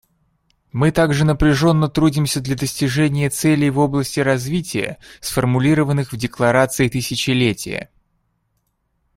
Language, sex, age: Russian, male, 19-29